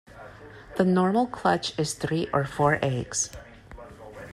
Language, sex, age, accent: English, female, 40-49, United States English